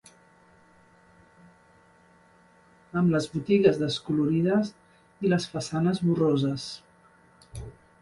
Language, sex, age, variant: Catalan, female, 50-59, Central